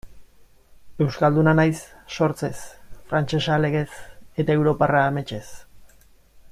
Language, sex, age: Basque, male, 40-49